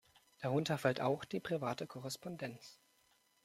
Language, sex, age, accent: German, male, 19-29, Deutschland Deutsch